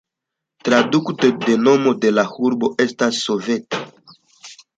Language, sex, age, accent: Esperanto, male, 19-29, Internacia